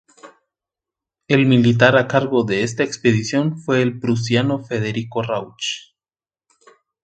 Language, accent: Spanish, América central